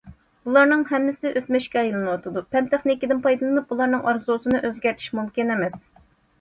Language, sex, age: Uyghur, female, 30-39